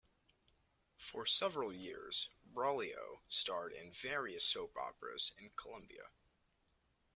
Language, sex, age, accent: English, male, under 19, United States English